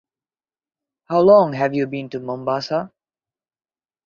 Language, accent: English, India and South Asia (India, Pakistan, Sri Lanka)